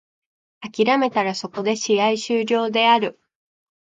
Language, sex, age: Japanese, female, 19-29